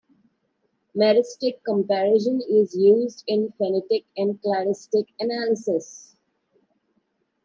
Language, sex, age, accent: English, female, 19-29, India and South Asia (India, Pakistan, Sri Lanka)